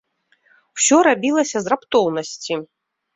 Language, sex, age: Belarusian, female, 30-39